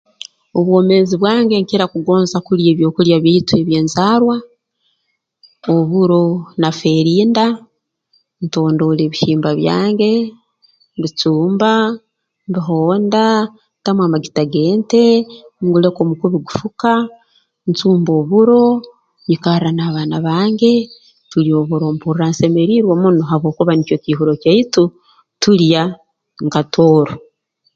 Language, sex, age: Tooro, female, 50-59